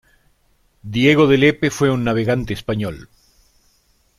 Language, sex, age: Spanish, male, 50-59